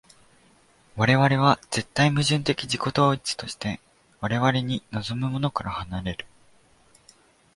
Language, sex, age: Japanese, male, 19-29